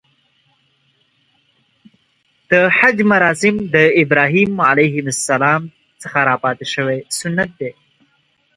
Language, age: Pashto, 19-29